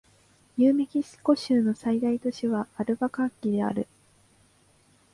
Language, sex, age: Japanese, female, 19-29